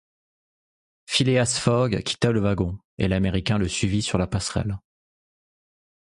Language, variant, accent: French, Français de métropole, Français de l'est de la France